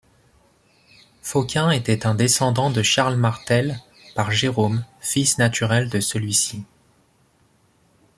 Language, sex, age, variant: French, male, 30-39, Français de métropole